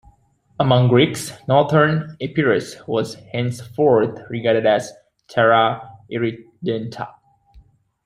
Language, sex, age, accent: English, male, 19-29, United States English